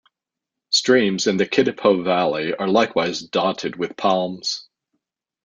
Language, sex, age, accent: English, male, 50-59, United States English